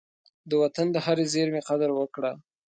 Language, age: Pashto, 19-29